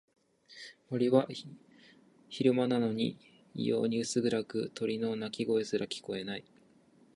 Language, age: Japanese, 19-29